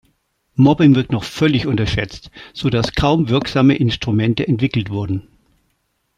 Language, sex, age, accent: German, male, 60-69, Deutschland Deutsch